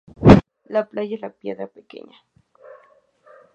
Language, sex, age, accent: Spanish, female, under 19, México